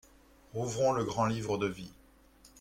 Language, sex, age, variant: French, male, 30-39, Français de métropole